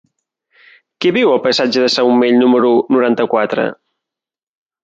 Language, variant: Catalan, Central